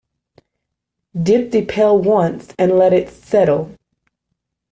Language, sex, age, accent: English, female, 19-29, United States English